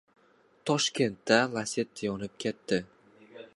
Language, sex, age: Uzbek, male, 19-29